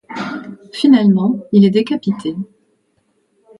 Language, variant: French, Français de métropole